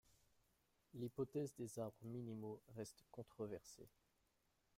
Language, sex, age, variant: French, male, 30-39, Français de métropole